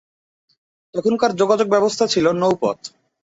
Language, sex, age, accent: Bengali, male, 19-29, Native